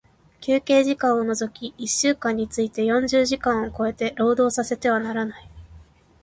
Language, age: Japanese, 19-29